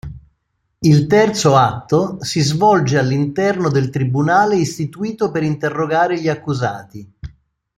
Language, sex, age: Italian, male, 60-69